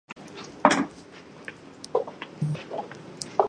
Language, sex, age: English, female, under 19